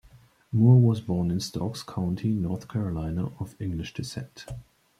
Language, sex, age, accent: English, male, 19-29, United States English